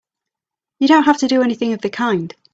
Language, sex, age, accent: English, female, 30-39, England English